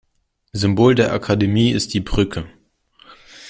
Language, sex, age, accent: German, male, under 19, Deutschland Deutsch